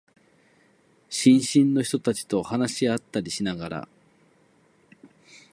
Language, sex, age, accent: Japanese, male, 30-39, 関西弁